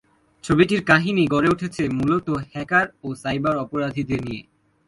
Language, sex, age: Bengali, male, under 19